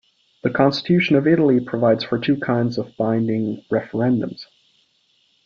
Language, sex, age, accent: English, male, under 19, United States English